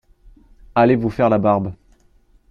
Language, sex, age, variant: French, male, 19-29, Français de métropole